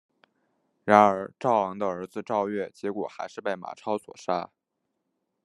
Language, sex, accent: Chinese, male, 出生地：河南省